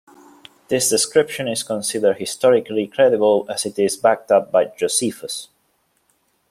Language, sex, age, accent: English, male, 40-49, England English